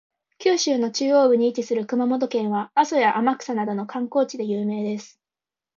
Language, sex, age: Japanese, female, 19-29